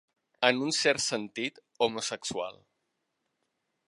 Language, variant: Catalan, Nord-Occidental